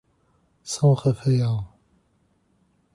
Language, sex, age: Portuguese, male, 40-49